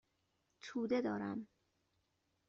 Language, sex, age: Persian, female, 30-39